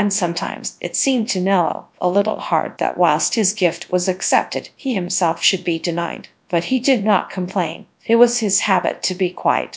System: TTS, GradTTS